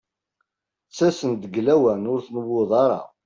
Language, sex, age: Kabyle, male, 30-39